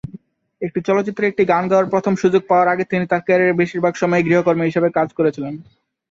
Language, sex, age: Bengali, male, 19-29